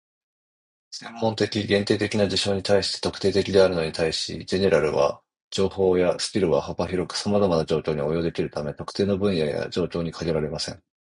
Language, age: Japanese, 30-39